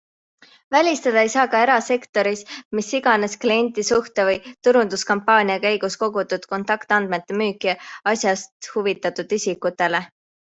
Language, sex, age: Estonian, female, 19-29